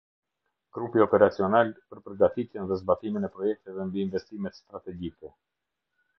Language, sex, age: Albanian, male, 50-59